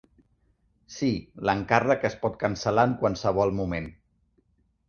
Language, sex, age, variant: Catalan, male, 40-49, Central